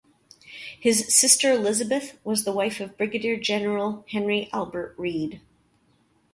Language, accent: English, Canadian English